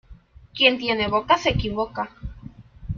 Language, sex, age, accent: Spanish, male, under 19, México